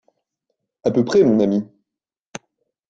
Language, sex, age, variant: French, male, 19-29, Français de métropole